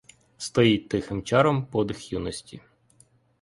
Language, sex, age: Ukrainian, male, 19-29